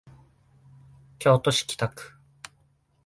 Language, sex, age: Japanese, male, 19-29